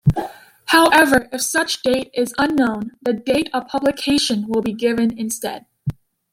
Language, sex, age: English, female, under 19